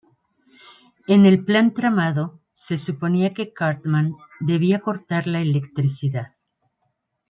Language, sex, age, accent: Spanish, female, 50-59, México